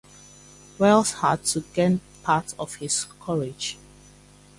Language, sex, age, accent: English, female, 30-39, England English